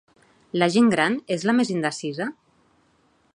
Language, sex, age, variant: Catalan, female, 40-49, Central